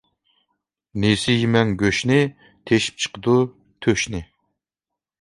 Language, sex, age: Uyghur, male, 40-49